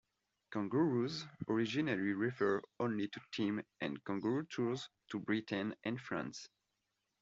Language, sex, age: English, male, 30-39